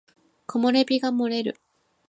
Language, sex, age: Japanese, female, 19-29